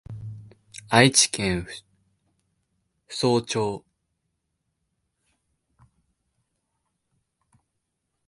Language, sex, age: Japanese, male, 19-29